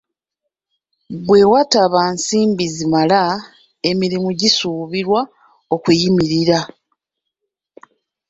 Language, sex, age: Ganda, female, 30-39